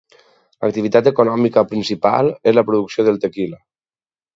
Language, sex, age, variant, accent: Catalan, male, 30-39, Valencià meridional, valencià